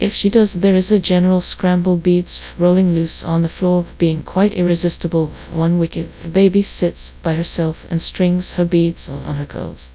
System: TTS, FastPitch